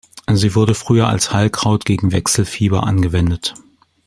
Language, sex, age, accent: German, male, 40-49, Deutschland Deutsch